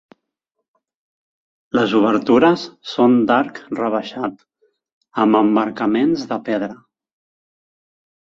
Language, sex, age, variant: Catalan, male, 19-29, Central